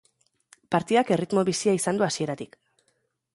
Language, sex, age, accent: Basque, female, 30-39, Erdialdekoa edo Nafarra (Gipuzkoa, Nafarroa)